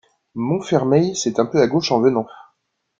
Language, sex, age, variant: French, male, 30-39, Français de métropole